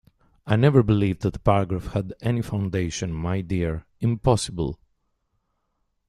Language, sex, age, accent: English, male, 40-49, Canadian English